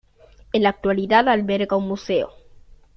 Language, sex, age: Spanish, male, under 19